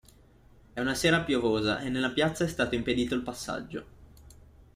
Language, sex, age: Italian, male, 19-29